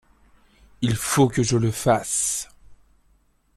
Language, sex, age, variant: French, male, 19-29, Français de métropole